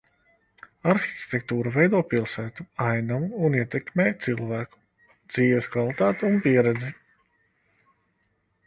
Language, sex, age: Latvian, male, 30-39